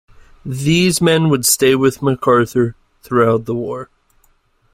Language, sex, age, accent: English, male, 30-39, United States English